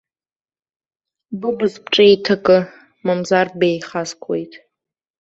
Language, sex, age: Abkhazian, female, under 19